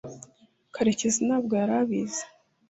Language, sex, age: Kinyarwanda, female, 19-29